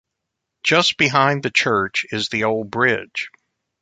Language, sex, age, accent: English, male, 60-69, United States English